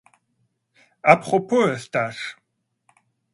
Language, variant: French, Français de métropole